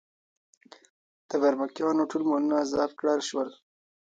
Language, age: Pashto, 19-29